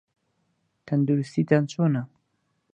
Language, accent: Central Kurdish, سۆرانی